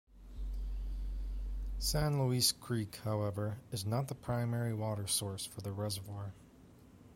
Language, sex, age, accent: English, male, 30-39, United States English